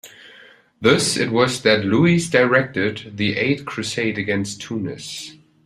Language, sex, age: English, male, 19-29